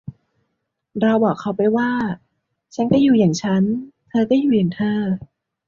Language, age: Thai, 19-29